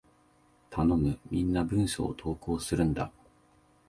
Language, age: Japanese, 19-29